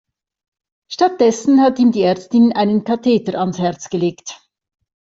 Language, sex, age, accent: German, female, 50-59, Schweizerdeutsch